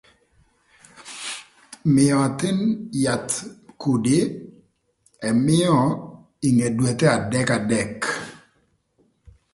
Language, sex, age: Thur, male, 30-39